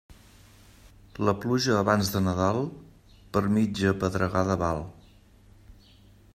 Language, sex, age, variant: Catalan, male, 50-59, Central